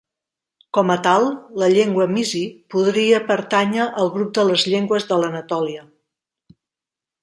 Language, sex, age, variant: Catalan, female, 40-49, Central